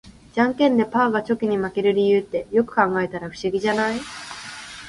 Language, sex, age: Japanese, female, 19-29